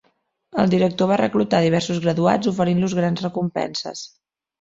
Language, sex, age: Catalan, female, 40-49